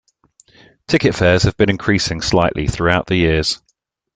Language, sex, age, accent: English, male, 40-49, England English